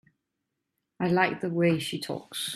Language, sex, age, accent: English, female, 30-39, England English